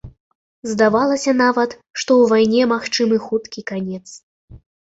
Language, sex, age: Belarusian, female, 19-29